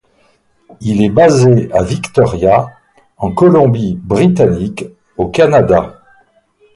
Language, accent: French, Français de l'ouest de la France